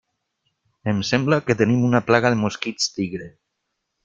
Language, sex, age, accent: Catalan, male, 40-49, valencià